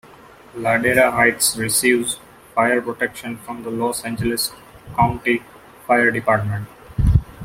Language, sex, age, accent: English, male, 19-29, India and South Asia (India, Pakistan, Sri Lanka)